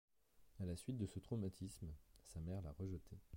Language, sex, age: French, male, 30-39